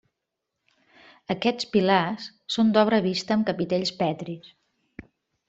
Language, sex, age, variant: Catalan, female, 50-59, Central